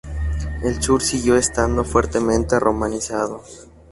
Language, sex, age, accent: Spanish, male, 19-29, México